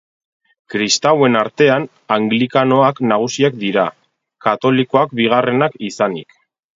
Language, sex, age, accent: Basque, male, 30-39, Erdialdekoa edo Nafarra (Gipuzkoa, Nafarroa)